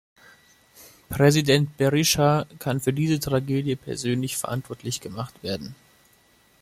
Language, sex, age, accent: German, male, 19-29, Österreichisches Deutsch